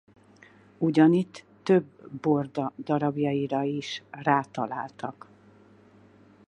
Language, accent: Hungarian, budapesti